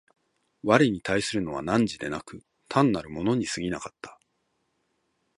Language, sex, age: Japanese, male, 40-49